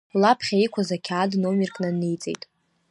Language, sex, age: Abkhazian, female, under 19